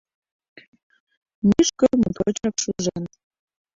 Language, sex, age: Mari, female, 19-29